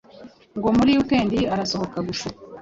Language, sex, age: Kinyarwanda, female, 19-29